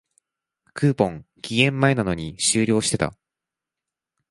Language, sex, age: Japanese, male, 19-29